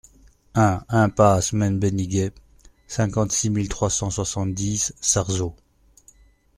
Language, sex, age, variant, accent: French, male, 40-49, Français d'Europe, Français de Belgique